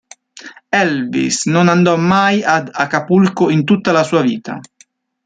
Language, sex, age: Italian, male, 30-39